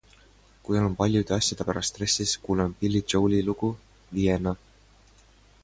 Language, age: Estonian, 19-29